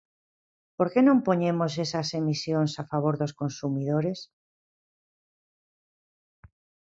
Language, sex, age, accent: Galician, female, 50-59, Normativo (estándar)